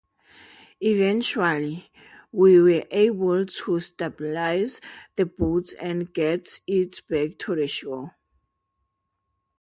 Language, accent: English, Southern African (South Africa, Zimbabwe, Namibia)